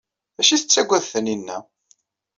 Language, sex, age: Kabyle, male, 40-49